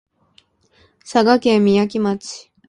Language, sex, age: Japanese, female, 19-29